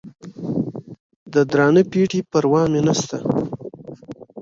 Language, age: Pashto, 30-39